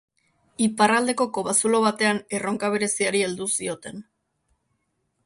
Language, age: Basque, 19-29